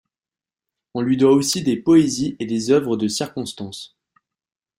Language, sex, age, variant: French, male, 19-29, Français de métropole